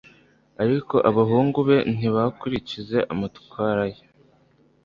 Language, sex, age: Kinyarwanda, male, under 19